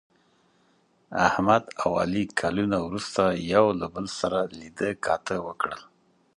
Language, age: Pashto, 50-59